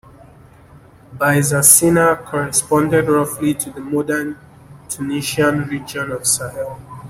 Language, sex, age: English, male, 19-29